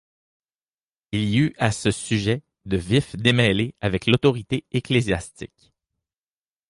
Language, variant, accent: French, Français d'Amérique du Nord, Français du Canada